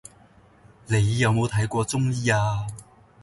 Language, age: Cantonese, 30-39